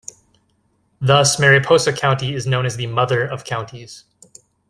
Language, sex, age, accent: English, male, 30-39, United States English